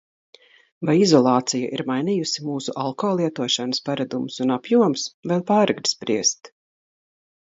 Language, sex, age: Latvian, female, 60-69